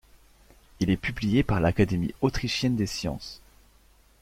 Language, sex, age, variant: French, male, 19-29, Français de métropole